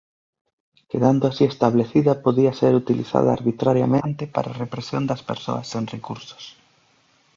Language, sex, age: Galician, male, 19-29